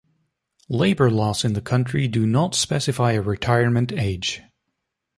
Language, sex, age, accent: English, male, 19-29, United States English